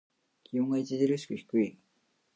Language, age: Japanese, 40-49